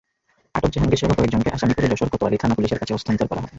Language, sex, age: Bengali, male, 19-29